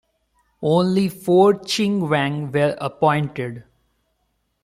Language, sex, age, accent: English, male, 19-29, India and South Asia (India, Pakistan, Sri Lanka)